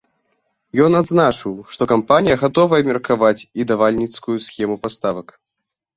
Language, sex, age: Belarusian, male, under 19